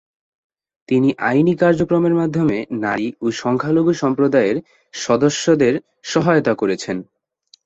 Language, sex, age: Bengali, male, 19-29